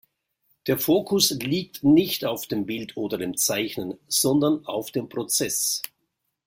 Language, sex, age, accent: German, male, 50-59, Schweizerdeutsch